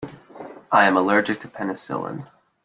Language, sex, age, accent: English, male, 19-29, United States English